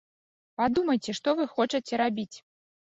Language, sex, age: Belarusian, female, 30-39